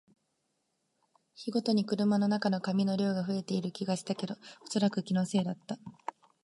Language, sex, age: Japanese, female, 19-29